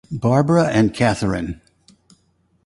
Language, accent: English, United States English